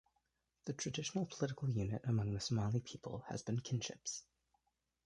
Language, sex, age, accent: English, male, 19-29, United States English